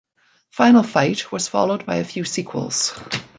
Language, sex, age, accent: English, female, 60-69, Canadian English